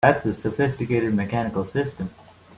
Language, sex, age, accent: English, male, 19-29, United States English